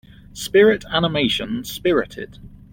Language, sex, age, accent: English, male, 30-39, England English